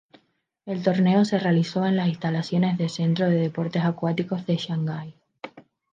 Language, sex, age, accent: Spanish, female, 19-29, España: Islas Canarias